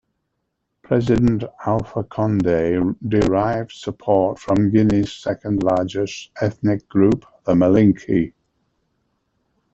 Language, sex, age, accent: English, male, 70-79, England English